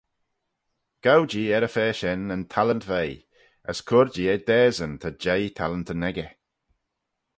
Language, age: Manx, 40-49